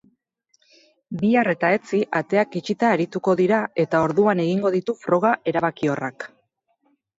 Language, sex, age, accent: Basque, female, 30-39, Erdialdekoa edo Nafarra (Gipuzkoa, Nafarroa)